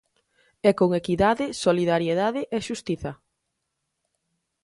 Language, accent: Galician, Atlántico (seseo e gheada)